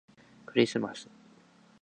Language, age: Japanese, 19-29